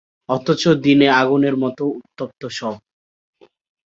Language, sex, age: Bengali, male, 19-29